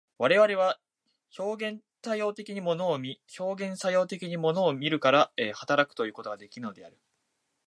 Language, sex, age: Japanese, male, 19-29